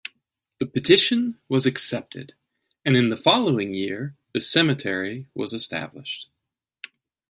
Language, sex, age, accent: English, male, 40-49, United States English